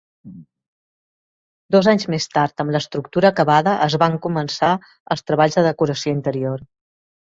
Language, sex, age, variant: Catalan, female, 50-59, Central